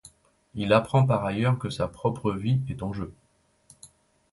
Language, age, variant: French, 40-49, Français des départements et régions d'outre-mer